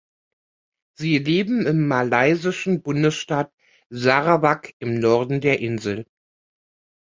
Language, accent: German, Deutschland Deutsch